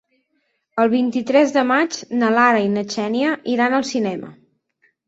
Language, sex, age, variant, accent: Catalan, female, 30-39, Central, Neutre